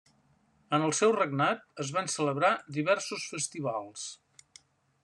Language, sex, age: Catalan, male, 70-79